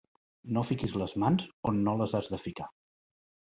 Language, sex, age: Catalan, male, 50-59